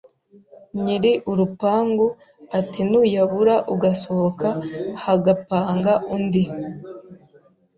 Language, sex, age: Kinyarwanda, female, 19-29